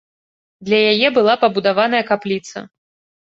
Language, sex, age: Belarusian, female, 19-29